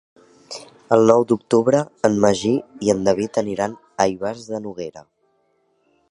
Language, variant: Catalan, Central